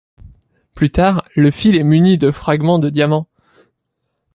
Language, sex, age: French, male, under 19